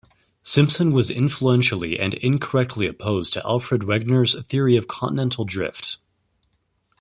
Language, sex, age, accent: English, male, 19-29, United States English